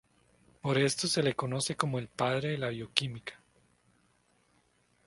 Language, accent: Spanish, América central